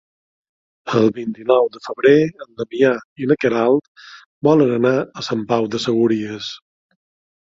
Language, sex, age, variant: Catalan, male, 50-59, Balear